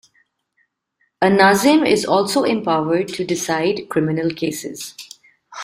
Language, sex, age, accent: English, female, 30-39, India and South Asia (India, Pakistan, Sri Lanka)